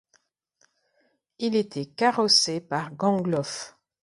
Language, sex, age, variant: French, female, 40-49, Français de métropole